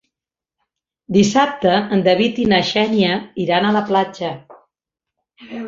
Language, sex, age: Catalan, female, 50-59